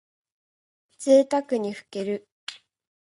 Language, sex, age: Japanese, female, under 19